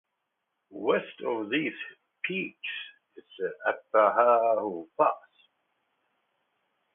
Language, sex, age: English, male, 50-59